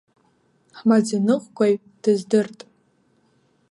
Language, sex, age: Abkhazian, female, 19-29